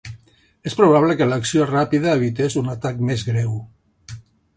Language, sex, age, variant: Catalan, male, 60-69, Central